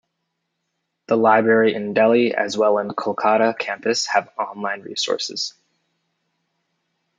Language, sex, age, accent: English, male, 19-29, United States English